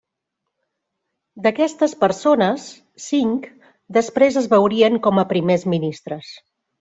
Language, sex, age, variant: Catalan, female, 40-49, Central